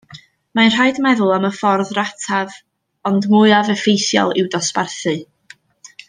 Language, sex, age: Welsh, female, 19-29